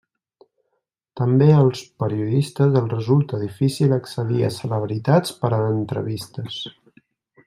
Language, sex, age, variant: Catalan, male, 19-29, Central